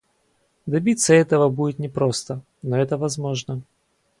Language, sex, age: Russian, male, 19-29